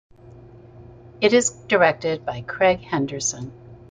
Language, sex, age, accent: English, female, 60-69, United States English